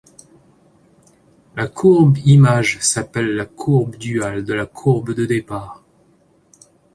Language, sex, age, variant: French, male, 30-39, Français de métropole